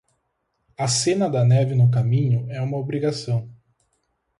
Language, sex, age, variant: Portuguese, male, 19-29, Portuguese (Brasil)